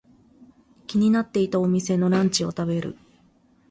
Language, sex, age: Japanese, female, 30-39